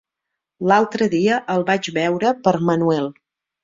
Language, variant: Catalan, Central